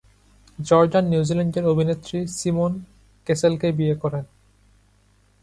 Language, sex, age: Bengali, male, 19-29